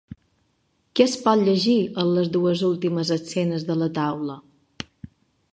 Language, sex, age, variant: Catalan, female, 40-49, Balear